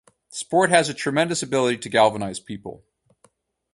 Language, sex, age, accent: English, male, 30-39, United States English